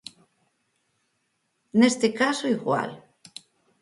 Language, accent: Galician, Atlántico (seseo e gheada); Normativo (estándar)